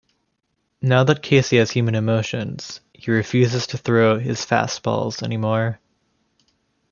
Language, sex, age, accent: English, male, 19-29, Canadian English